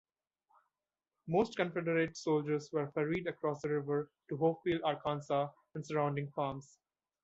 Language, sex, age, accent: English, male, 19-29, India and South Asia (India, Pakistan, Sri Lanka)